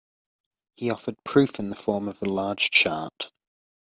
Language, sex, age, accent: English, male, 19-29, England English